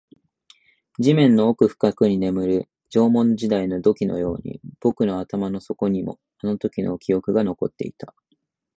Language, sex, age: Japanese, male, 19-29